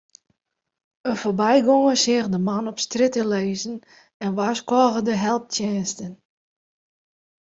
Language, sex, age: Western Frisian, female, 40-49